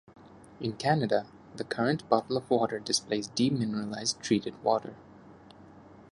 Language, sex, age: English, male, 30-39